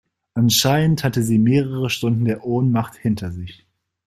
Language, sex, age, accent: German, male, 30-39, Deutschland Deutsch